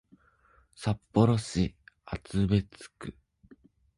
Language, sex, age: Japanese, male, 19-29